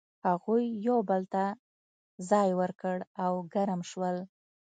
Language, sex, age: Pashto, female, 30-39